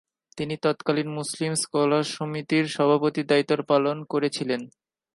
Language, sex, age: Bengali, male, 19-29